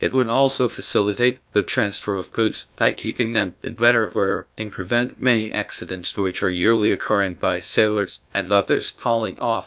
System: TTS, GlowTTS